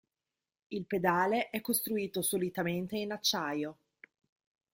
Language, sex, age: Italian, female, 30-39